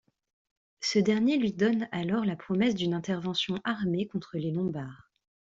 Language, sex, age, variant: French, female, 30-39, Français de métropole